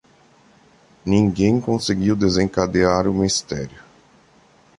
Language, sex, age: Portuguese, male, 30-39